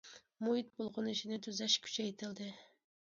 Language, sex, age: Uyghur, female, 30-39